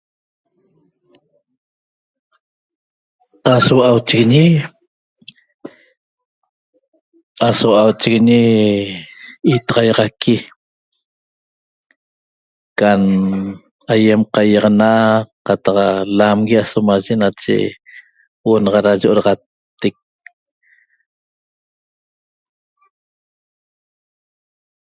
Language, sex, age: Toba, male, 60-69